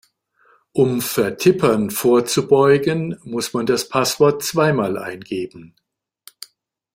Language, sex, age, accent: German, male, 60-69, Deutschland Deutsch